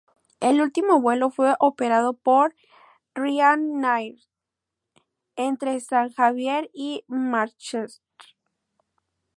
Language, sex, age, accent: Spanish, female, under 19, México